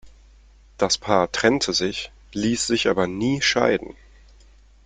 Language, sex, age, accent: German, male, 30-39, Deutschland Deutsch